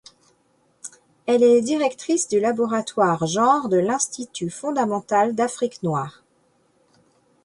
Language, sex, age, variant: French, female, 50-59, Français de métropole